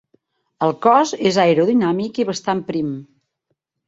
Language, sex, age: Catalan, female, 60-69